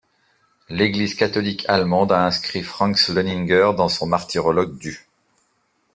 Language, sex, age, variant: French, male, 40-49, Français de métropole